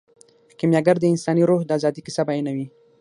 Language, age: Pashto, under 19